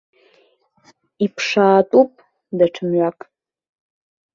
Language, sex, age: Abkhazian, female, 19-29